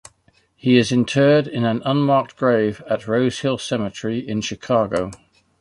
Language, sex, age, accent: English, male, 60-69, England English